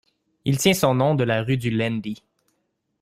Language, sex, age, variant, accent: French, male, 19-29, Français d'Amérique du Nord, Français du Canada